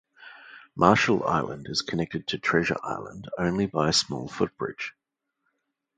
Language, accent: English, New Zealand English